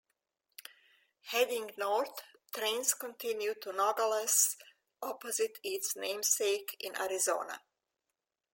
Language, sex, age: English, female, 60-69